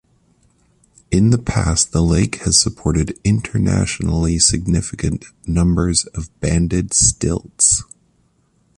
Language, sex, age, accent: English, male, 30-39, Canadian English